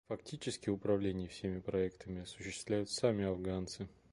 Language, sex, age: Russian, male, 30-39